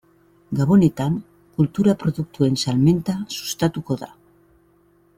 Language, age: Basque, 50-59